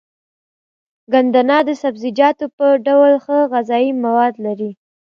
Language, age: Pashto, 30-39